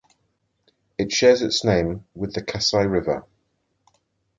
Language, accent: English, England English